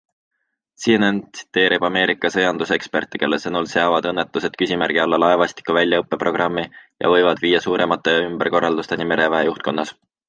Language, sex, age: Estonian, male, 19-29